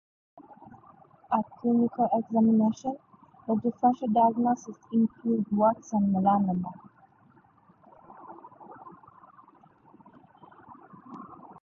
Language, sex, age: English, female, 19-29